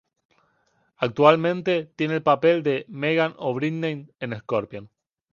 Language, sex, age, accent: Spanish, male, 19-29, España: Islas Canarias